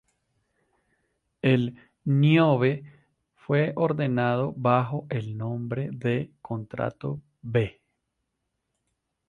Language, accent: Spanish, Caribe: Cuba, Venezuela, Puerto Rico, República Dominicana, Panamá, Colombia caribeña, México caribeño, Costa del golfo de México